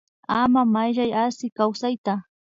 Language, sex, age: Imbabura Highland Quichua, female, 19-29